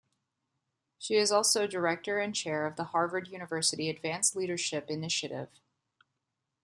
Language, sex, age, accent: English, female, 30-39, United States English